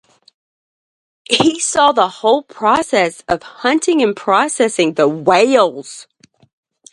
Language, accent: English, southern United States